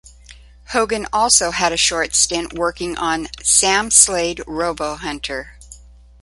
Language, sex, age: English, female, 60-69